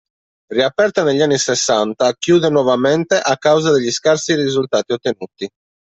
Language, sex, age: Italian, male, 30-39